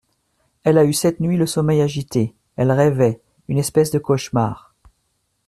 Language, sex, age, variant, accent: French, male, 40-49, Français d'Amérique du Nord, Français du Canada